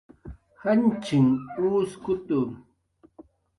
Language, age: Jaqaru, 40-49